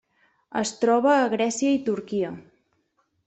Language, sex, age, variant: Catalan, female, 19-29, Central